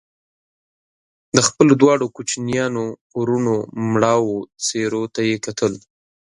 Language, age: Pashto, under 19